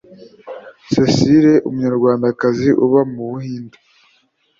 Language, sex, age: Kinyarwanda, male, under 19